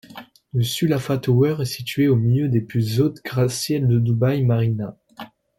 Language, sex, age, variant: French, male, 19-29, Français de métropole